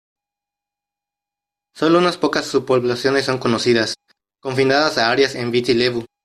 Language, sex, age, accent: Spanish, male, 19-29, México